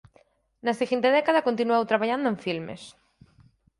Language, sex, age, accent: Galician, female, 19-29, Atlántico (seseo e gheada)